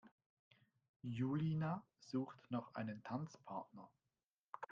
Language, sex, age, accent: German, male, 50-59, Schweizerdeutsch